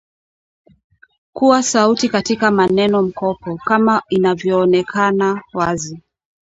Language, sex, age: Swahili, female, 30-39